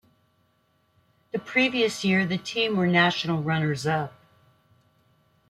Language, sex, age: English, female, 60-69